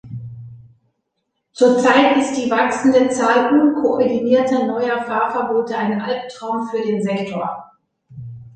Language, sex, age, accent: German, male, under 19, Deutschland Deutsch